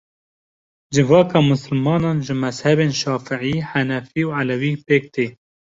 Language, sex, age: Kurdish, male, 19-29